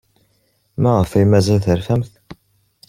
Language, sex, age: Kabyle, male, under 19